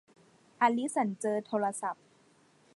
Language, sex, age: Thai, female, under 19